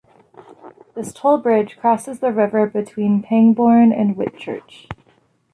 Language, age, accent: English, 30-39, United States English